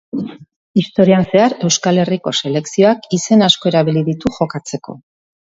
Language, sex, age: Basque, female, 40-49